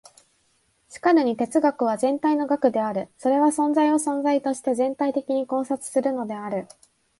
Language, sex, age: Japanese, female, 19-29